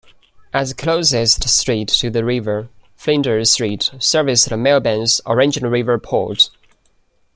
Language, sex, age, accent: English, male, 19-29, United States English